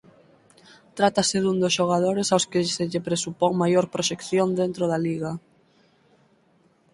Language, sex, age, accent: Galician, female, 19-29, Atlántico (seseo e gheada)